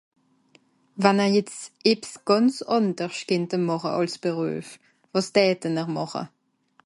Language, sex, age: Swiss German, female, 19-29